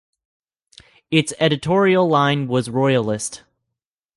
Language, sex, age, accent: English, male, 19-29, Canadian English